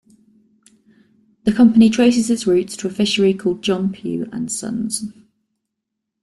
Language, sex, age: English, female, 30-39